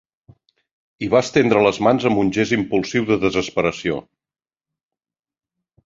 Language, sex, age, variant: Catalan, male, 50-59, Central